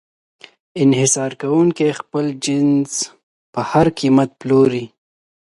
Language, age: Pashto, 19-29